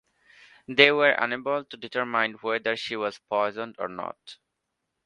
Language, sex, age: English, male, 19-29